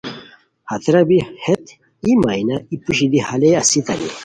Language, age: Khowar, 30-39